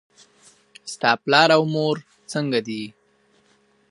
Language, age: Pashto, 19-29